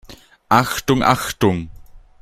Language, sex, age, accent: German, male, 19-29, Österreichisches Deutsch